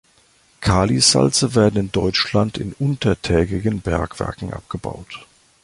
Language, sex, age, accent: German, male, 50-59, Deutschland Deutsch